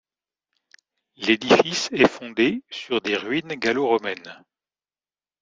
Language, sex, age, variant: French, male, 50-59, Français de métropole